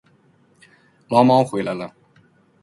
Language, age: Chinese, 30-39